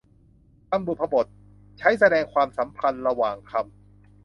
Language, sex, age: Thai, male, 19-29